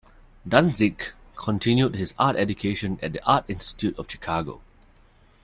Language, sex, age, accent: English, male, 30-39, Singaporean English